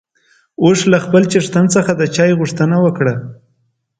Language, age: Pashto, 19-29